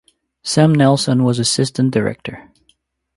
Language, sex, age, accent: English, male, 40-49, Canadian English